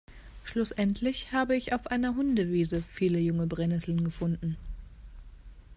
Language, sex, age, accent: German, female, 19-29, Deutschland Deutsch